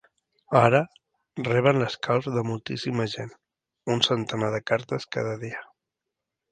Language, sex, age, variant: Catalan, male, 30-39, Central